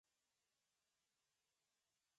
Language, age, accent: English, 19-29, United States English